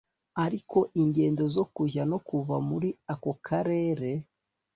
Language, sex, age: Kinyarwanda, male, 30-39